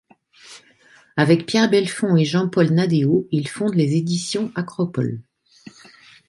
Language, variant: French, Français de métropole